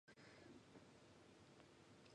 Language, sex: Japanese, female